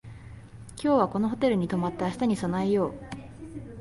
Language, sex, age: Japanese, female, under 19